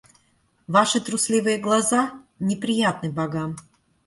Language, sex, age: Russian, female, 40-49